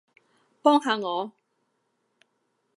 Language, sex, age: Cantonese, female, 60-69